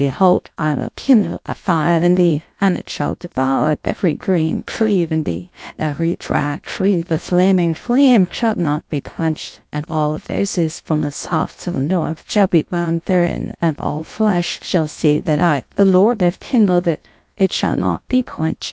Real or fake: fake